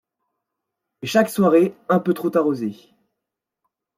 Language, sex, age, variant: French, male, 19-29, Français de métropole